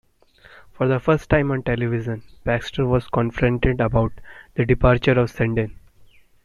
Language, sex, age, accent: English, male, under 19, India and South Asia (India, Pakistan, Sri Lanka)